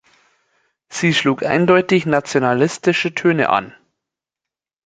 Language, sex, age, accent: German, male, 30-39, Deutschland Deutsch